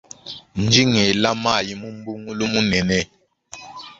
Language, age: Luba-Lulua, 19-29